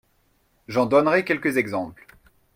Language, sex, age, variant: French, male, 30-39, Français de métropole